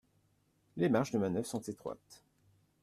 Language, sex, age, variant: French, male, 40-49, Français de métropole